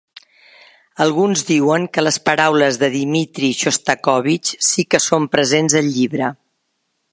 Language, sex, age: Catalan, female, 60-69